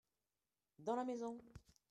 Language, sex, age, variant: French, female, 60-69, Français de métropole